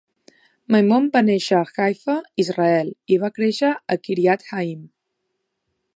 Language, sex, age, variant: Catalan, female, 19-29, Central